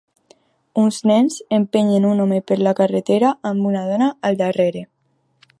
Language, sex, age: Catalan, female, under 19